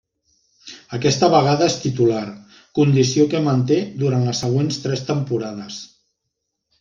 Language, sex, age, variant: Catalan, male, 50-59, Central